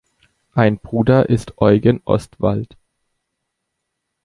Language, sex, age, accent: German, male, 19-29, Deutschland Deutsch